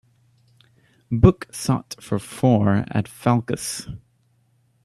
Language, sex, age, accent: English, male, 19-29, United States English